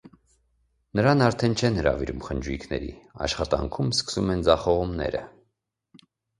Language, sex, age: Armenian, male, 30-39